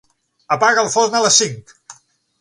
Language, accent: Catalan, central; septentrional